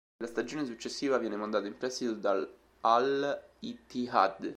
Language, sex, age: Italian, male, 19-29